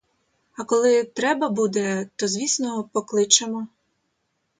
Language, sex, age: Ukrainian, female, 30-39